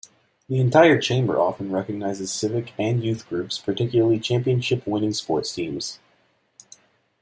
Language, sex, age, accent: English, male, 19-29, United States English